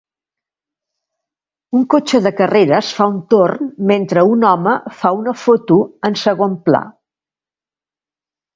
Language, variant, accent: Catalan, Central, central